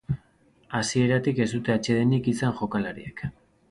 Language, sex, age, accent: Basque, male, 30-39, Mendebalekoa (Araba, Bizkaia, Gipuzkoako mendebaleko herri batzuk)